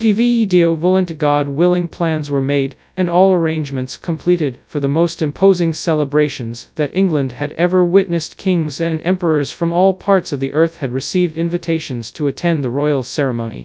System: TTS, FastPitch